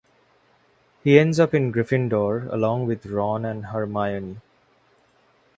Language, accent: English, India and South Asia (India, Pakistan, Sri Lanka)